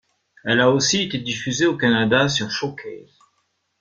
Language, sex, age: French, male, 50-59